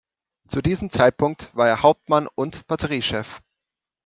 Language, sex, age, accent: German, male, 19-29, Deutschland Deutsch